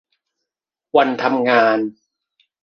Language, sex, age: Thai, male, 40-49